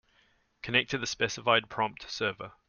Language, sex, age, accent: English, male, 30-39, Australian English